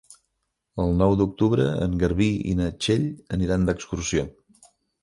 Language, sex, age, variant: Catalan, male, 50-59, Central